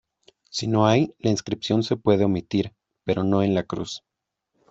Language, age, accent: Spanish, under 19, México